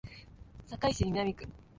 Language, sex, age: Japanese, male, 19-29